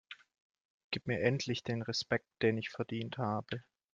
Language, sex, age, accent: German, male, 19-29, Deutschland Deutsch